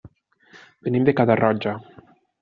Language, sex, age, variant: Catalan, male, 30-39, Central